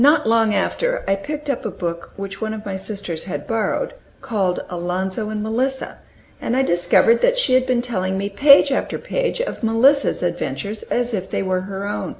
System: none